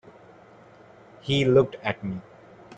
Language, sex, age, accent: English, male, 19-29, India and South Asia (India, Pakistan, Sri Lanka)